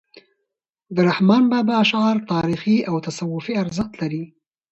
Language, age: Pashto, 19-29